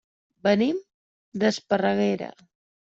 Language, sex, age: Catalan, female, 30-39